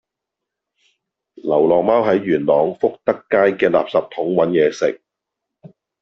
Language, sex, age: Cantonese, male, 50-59